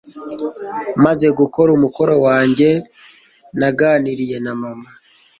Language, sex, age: Kinyarwanda, male, 40-49